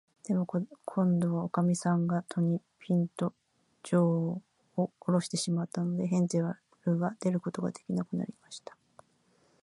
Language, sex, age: Japanese, female, 50-59